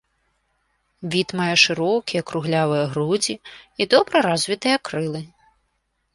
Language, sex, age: Belarusian, female, 40-49